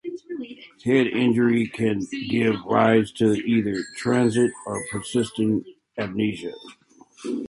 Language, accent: English, United States English